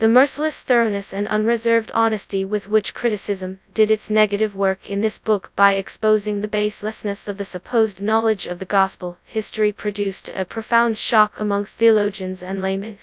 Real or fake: fake